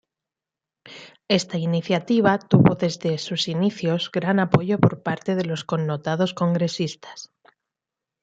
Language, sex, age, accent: Spanish, female, 30-39, España: Centro-Sur peninsular (Madrid, Toledo, Castilla-La Mancha)